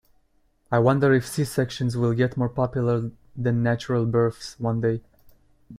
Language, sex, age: English, male, 19-29